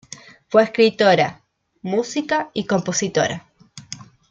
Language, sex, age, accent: Spanish, female, 30-39, Rioplatense: Argentina, Uruguay, este de Bolivia, Paraguay